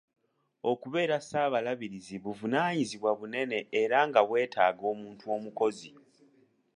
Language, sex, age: Ganda, male, 19-29